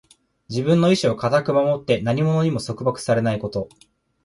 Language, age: Japanese, 19-29